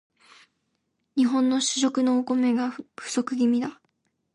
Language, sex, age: Japanese, female, under 19